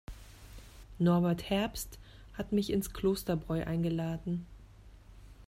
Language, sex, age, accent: German, female, 40-49, Deutschland Deutsch